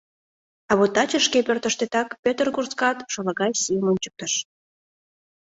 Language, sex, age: Mari, female, 19-29